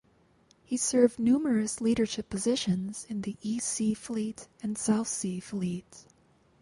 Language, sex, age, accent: English, female, 19-29, United States English